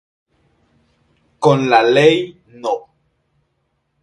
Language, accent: Spanish, Andino-Pacífico: Colombia, Perú, Ecuador, oeste de Bolivia y Venezuela andina